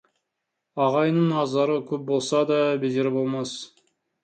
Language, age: Kazakh, 19-29